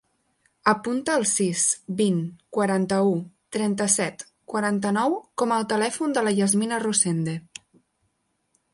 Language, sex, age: Catalan, female, 19-29